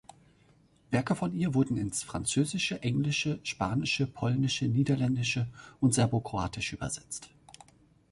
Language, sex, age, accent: German, male, 30-39, Deutschland Deutsch